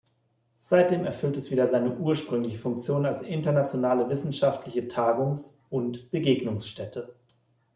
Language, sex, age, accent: German, male, 40-49, Deutschland Deutsch